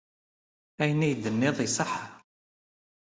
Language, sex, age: Kabyle, male, 30-39